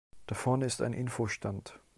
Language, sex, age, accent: German, male, 19-29, Deutschland Deutsch